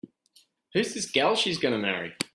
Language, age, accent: English, 40-49, Australian English